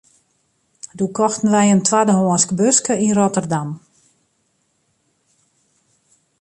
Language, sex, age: Western Frisian, female, 50-59